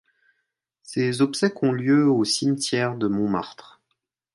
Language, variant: French, Français de métropole